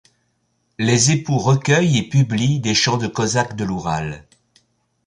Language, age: French, 70-79